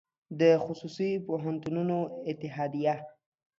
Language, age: Pashto, 19-29